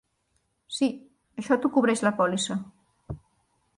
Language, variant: Catalan, Central